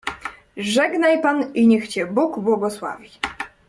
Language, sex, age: Polish, female, 19-29